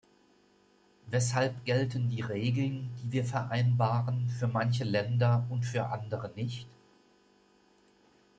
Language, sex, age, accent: German, male, 50-59, Deutschland Deutsch